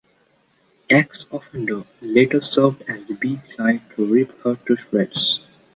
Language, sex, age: English, male, under 19